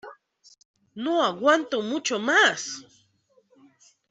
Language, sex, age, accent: Spanish, female, 30-39, Andino-Pacífico: Colombia, Perú, Ecuador, oeste de Bolivia y Venezuela andina